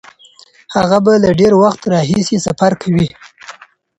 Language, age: Pashto, 19-29